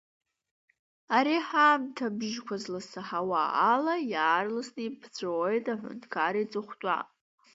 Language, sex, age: Abkhazian, female, under 19